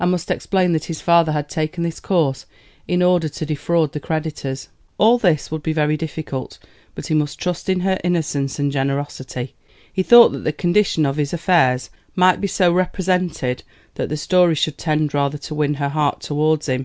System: none